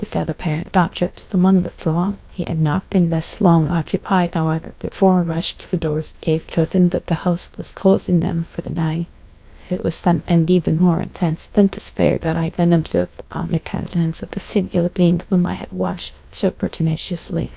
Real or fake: fake